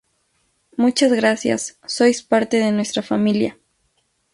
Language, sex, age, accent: Spanish, female, 30-39, México